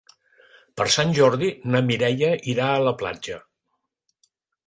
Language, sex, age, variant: Catalan, male, 60-69, Central